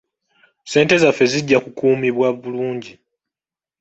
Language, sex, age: Ganda, male, 19-29